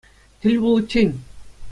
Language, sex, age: Chuvash, male, 40-49